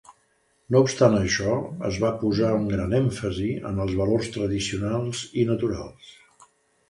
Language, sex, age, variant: Catalan, male, 70-79, Central